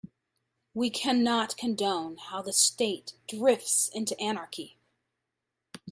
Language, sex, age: English, female, 30-39